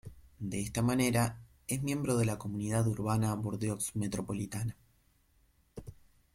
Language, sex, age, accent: Spanish, male, 30-39, Rioplatense: Argentina, Uruguay, este de Bolivia, Paraguay